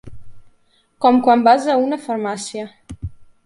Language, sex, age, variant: Catalan, female, 19-29, Central